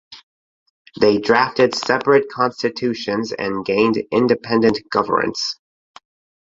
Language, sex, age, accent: English, male, 30-39, United States English